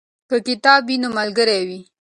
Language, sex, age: Pashto, female, 19-29